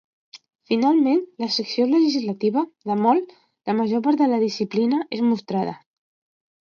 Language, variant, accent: Catalan, Central, central